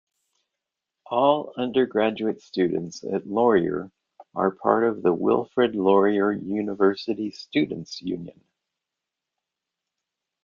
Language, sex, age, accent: English, male, 60-69, United States English